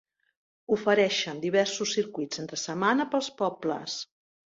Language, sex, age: Catalan, female, 60-69